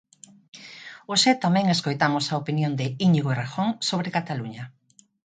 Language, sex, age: Galician, female, 40-49